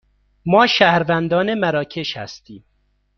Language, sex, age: Persian, male, 30-39